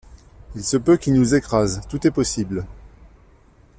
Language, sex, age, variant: French, male, 50-59, Français de métropole